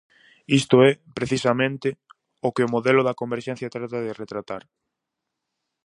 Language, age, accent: Galician, 19-29, Normativo (estándar)